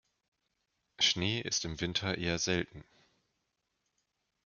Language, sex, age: German, male, 19-29